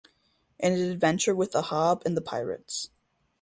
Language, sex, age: English, male, under 19